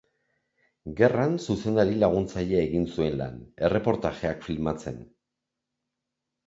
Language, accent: Basque, Erdialdekoa edo Nafarra (Gipuzkoa, Nafarroa)